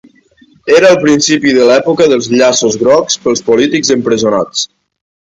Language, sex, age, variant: Catalan, male, 19-29, Nord-Occidental